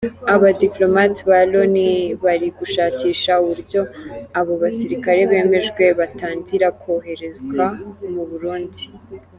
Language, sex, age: Kinyarwanda, female, 19-29